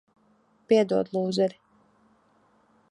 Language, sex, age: Latvian, female, 19-29